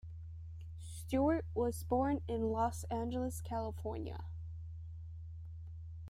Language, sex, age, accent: English, female, 19-29, United States English